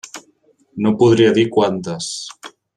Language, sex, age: Catalan, male, 40-49